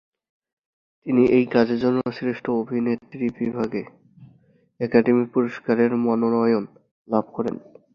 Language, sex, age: Bengali, male, 19-29